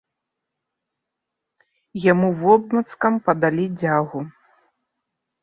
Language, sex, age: Belarusian, female, 30-39